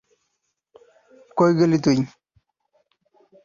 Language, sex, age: Bengali, male, 19-29